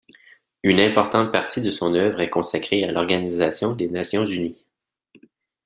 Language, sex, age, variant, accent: French, male, 30-39, Français d'Amérique du Nord, Français du Canada